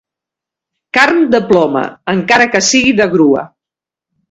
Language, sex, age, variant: Catalan, female, 50-59, Central